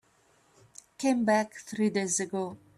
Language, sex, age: English, female, 40-49